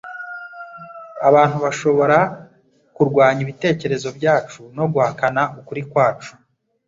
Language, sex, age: Kinyarwanda, male, 19-29